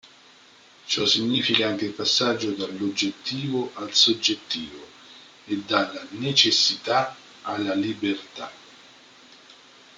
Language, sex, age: Italian, male, 40-49